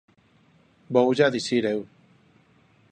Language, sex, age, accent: Galician, male, 30-39, Neofalante